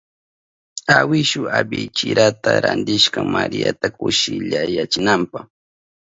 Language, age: Southern Pastaza Quechua, 30-39